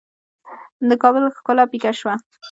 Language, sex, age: Pashto, female, under 19